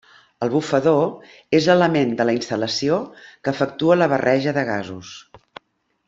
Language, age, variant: Catalan, 60-69, Central